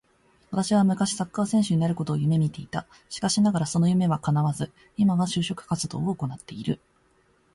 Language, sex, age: Japanese, female, 19-29